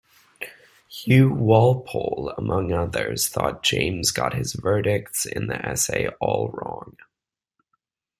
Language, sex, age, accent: English, male, 19-29, United States English